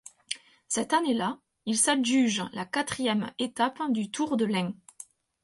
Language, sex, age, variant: French, female, 30-39, Français de métropole